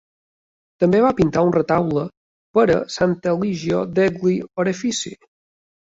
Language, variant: Catalan, Balear